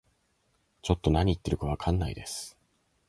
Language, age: Japanese, 19-29